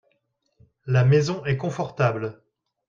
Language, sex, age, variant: French, male, 40-49, Français de métropole